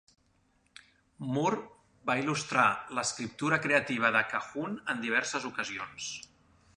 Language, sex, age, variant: Catalan, male, 40-49, Central